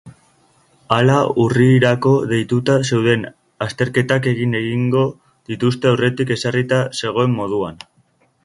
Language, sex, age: Basque, male, under 19